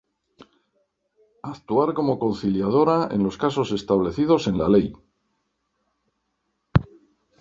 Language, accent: Spanish, España: Norte peninsular (Asturias, Castilla y León, Cantabria, País Vasco, Navarra, Aragón, La Rioja, Guadalajara, Cuenca)